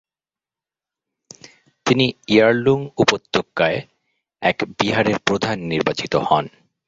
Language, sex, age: Bengali, male, 40-49